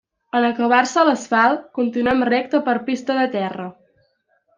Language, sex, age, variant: Catalan, female, under 19, Central